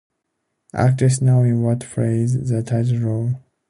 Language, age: English, 19-29